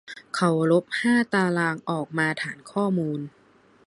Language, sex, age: Thai, female, 19-29